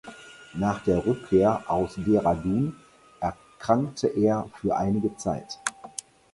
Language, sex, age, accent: German, male, 60-69, Deutschland Deutsch